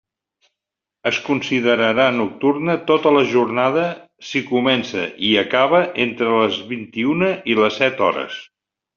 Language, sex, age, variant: Catalan, male, 70-79, Central